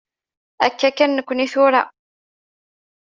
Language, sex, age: Kabyle, female, 19-29